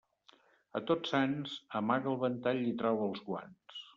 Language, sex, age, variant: Catalan, male, 60-69, Septentrional